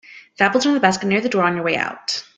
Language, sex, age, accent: English, female, 30-39, United States English